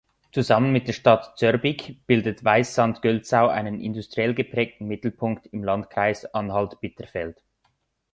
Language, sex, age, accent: German, male, 19-29, Schweizerdeutsch